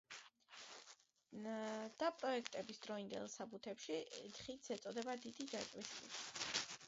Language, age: Georgian, under 19